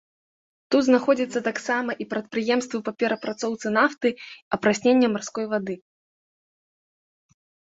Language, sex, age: Belarusian, female, 19-29